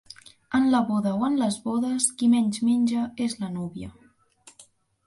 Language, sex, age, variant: Catalan, female, under 19, Central